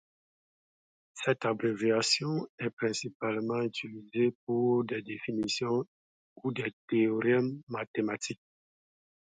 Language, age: French, 30-39